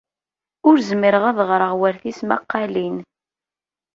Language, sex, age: Kabyle, female, 30-39